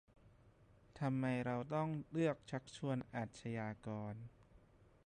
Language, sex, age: Thai, male, 30-39